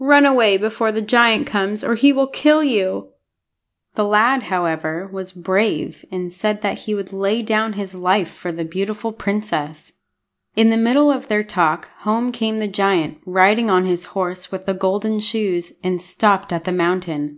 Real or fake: real